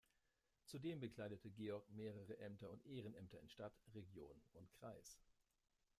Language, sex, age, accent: German, male, 30-39, Deutschland Deutsch